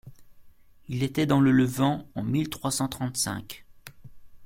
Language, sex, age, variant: French, male, 50-59, Français de métropole